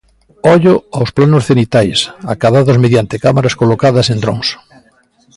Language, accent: Galician, Oriental (común en zona oriental)